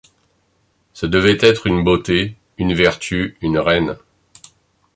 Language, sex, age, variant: French, male, 50-59, Français de métropole